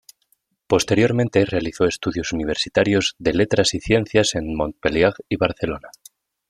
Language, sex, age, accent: Spanish, male, 19-29, España: Centro-Sur peninsular (Madrid, Toledo, Castilla-La Mancha)